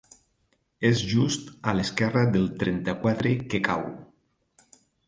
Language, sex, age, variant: Catalan, male, 40-49, Nord-Occidental